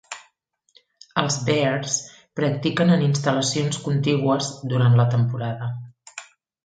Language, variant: Catalan, Central